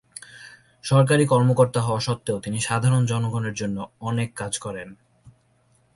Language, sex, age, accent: Bengali, male, 19-29, Native